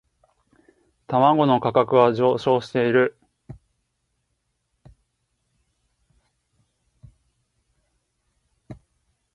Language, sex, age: Japanese, male, 30-39